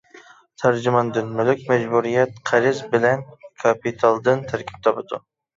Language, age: Uyghur, 19-29